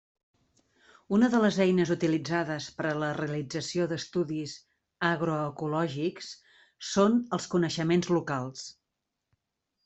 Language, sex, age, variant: Catalan, female, 50-59, Central